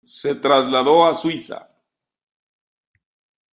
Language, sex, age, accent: Spanish, male, 50-59, México